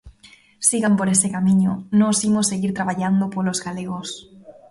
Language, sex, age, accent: Galician, female, 19-29, Normativo (estándar)